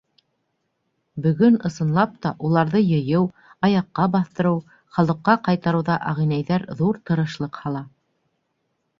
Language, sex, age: Bashkir, female, 30-39